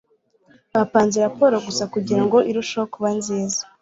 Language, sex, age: Kinyarwanda, female, 19-29